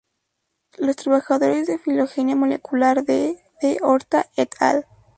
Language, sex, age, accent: Spanish, female, under 19, México